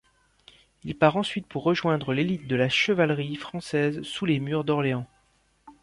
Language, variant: French, Français de métropole